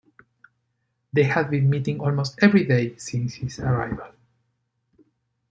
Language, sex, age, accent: English, male, 40-49, United States English